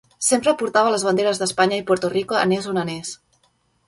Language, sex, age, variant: Catalan, female, 30-39, Central